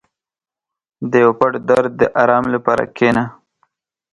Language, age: Pashto, 19-29